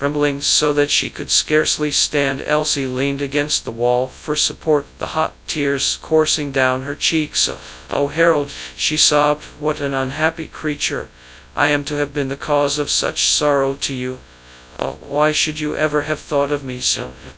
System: TTS, FastPitch